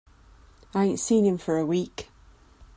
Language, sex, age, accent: English, female, 40-49, England English